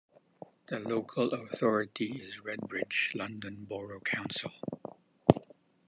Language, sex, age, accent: English, male, 50-59, Filipino